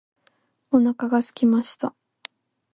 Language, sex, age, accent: Japanese, female, 19-29, 関西弁